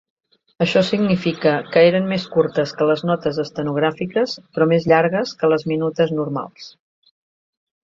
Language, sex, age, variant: Catalan, female, 50-59, Central